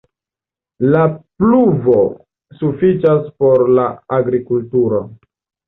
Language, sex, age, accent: Esperanto, male, 19-29, Internacia